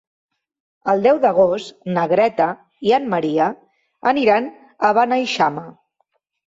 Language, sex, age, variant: Catalan, female, 30-39, Central